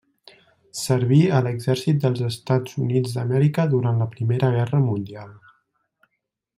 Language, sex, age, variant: Catalan, male, 19-29, Central